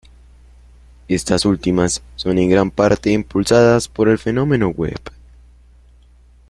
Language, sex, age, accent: Spanish, male, under 19, Andino-Pacífico: Colombia, Perú, Ecuador, oeste de Bolivia y Venezuela andina